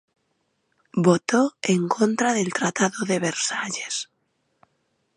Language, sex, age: Spanish, female, 30-39